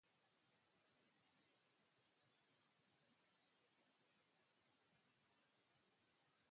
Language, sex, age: Spanish, male, under 19